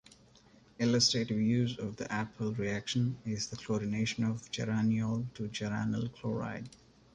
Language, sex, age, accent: English, male, 19-29, India and South Asia (India, Pakistan, Sri Lanka)